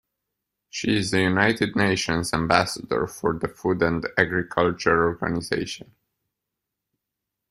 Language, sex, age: English, male, 19-29